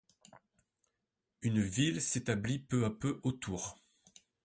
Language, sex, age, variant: French, male, 40-49, Français de métropole